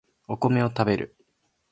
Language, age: Japanese, 19-29